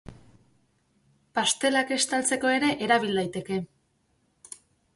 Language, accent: Basque, Erdialdekoa edo Nafarra (Gipuzkoa, Nafarroa)